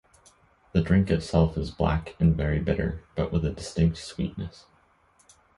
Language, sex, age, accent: English, male, under 19, United States English